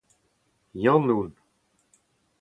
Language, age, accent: Breton, 70-79, Leoneg